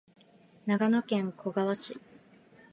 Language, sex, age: Japanese, female, 19-29